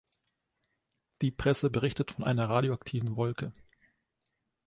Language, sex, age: German, male, 19-29